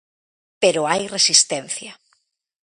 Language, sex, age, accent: Galician, female, 40-49, Normativo (estándar)